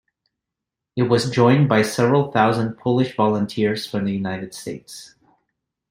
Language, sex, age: English, male, 40-49